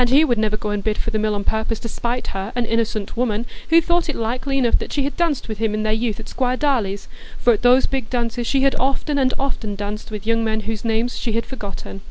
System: none